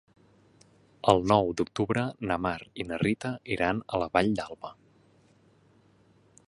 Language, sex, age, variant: Catalan, male, 19-29, Central